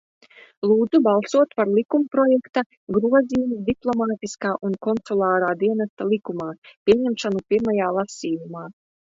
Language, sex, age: Latvian, female, 19-29